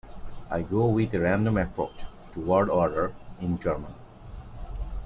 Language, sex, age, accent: English, male, 30-39, India and South Asia (India, Pakistan, Sri Lanka)